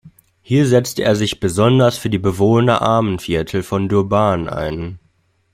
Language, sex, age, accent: German, male, 19-29, Deutschland Deutsch